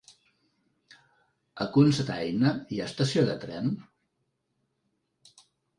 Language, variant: Catalan, Central